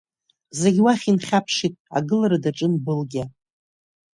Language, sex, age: Abkhazian, female, 40-49